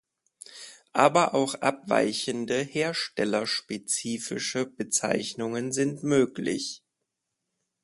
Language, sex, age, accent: German, male, 30-39, Deutschland Deutsch